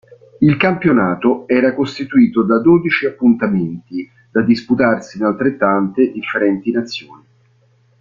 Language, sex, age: Italian, male, 50-59